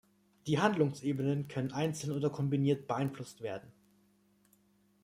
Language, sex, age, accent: German, male, 19-29, Deutschland Deutsch